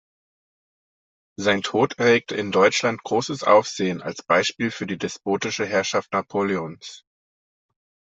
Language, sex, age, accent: German, male, 30-39, Deutschland Deutsch